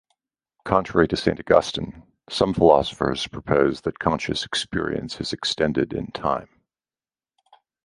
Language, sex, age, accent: English, male, 50-59, United States English